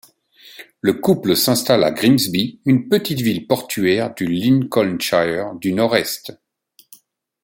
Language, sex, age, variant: French, male, 40-49, Français de métropole